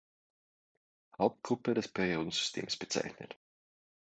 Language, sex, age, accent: German, male, 19-29, Österreichisches Deutsch